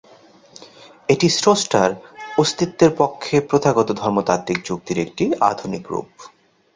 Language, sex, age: Bengali, male, 30-39